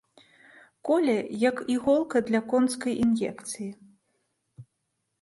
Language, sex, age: Belarusian, female, 30-39